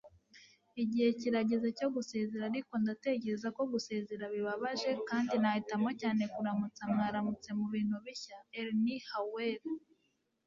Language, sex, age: Kinyarwanda, female, 19-29